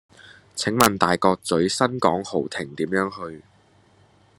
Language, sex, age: Cantonese, male, under 19